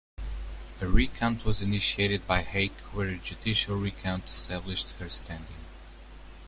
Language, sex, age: English, male, 19-29